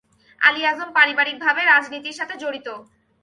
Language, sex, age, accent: Bengali, female, 19-29, Bangla